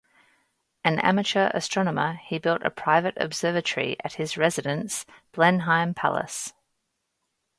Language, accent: English, Australian English